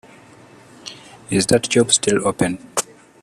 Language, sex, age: English, male, 19-29